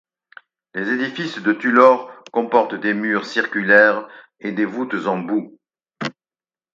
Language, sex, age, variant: French, male, 60-69, Français de métropole